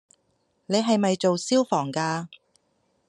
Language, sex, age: Cantonese, female, under 19